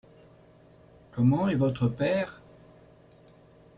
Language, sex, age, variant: French, male, 60-69, Français de métropole